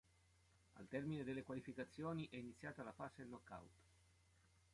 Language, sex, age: Italian, male, 50-59